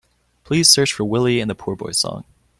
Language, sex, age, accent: English, male, 19-29, United States English